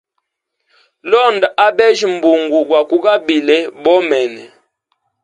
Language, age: Hemba, 19-29